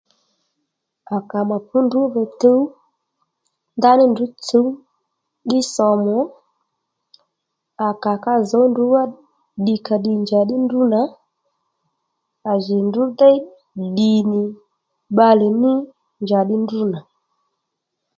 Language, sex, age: Lendu, female, 30-39